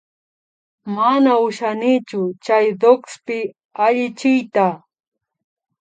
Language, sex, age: Imbabura Highland Quichua, female, 30-39